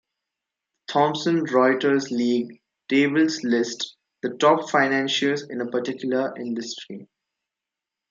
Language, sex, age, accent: English, male, 19-29, India and South Asia (India, Pakistan, Sri Lanka)